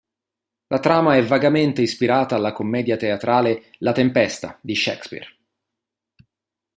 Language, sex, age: Italian, male, 30-39